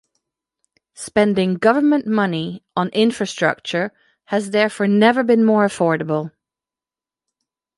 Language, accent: English, United States English